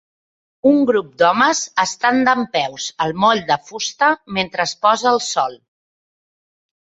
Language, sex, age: Catalan, female, 30-39